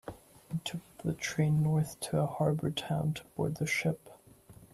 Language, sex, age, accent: English, male, 19-29, United States English